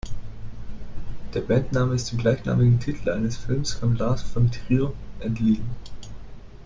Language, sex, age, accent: German, male, 19-29, Deutschland Deutsch